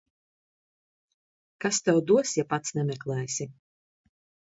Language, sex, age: Latvian, female, 30-39